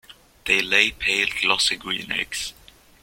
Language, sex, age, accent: English, male, 19-29, United States English